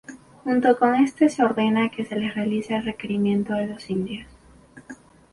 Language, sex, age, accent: Spanish, female, under 19, Andino-Pacífico: Colombia, Perú, Ecuador, oeste de Bolivia y Venezuela andina